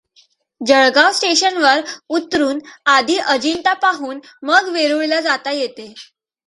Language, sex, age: Marathi, female, under 19